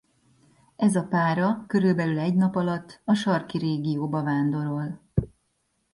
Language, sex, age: Hungarian, female, 40-49